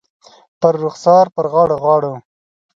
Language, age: Pashto, 30-39